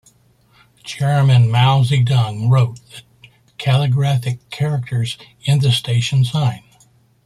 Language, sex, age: English, male, 60-69